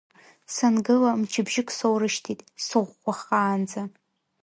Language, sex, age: Abkhazian, female, 19-29